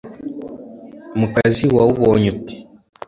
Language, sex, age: Kinyarwanda, male, under 19